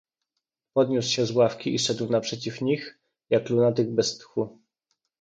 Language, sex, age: Polish, male, 30-39